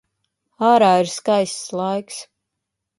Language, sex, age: Latvian, female, 30-39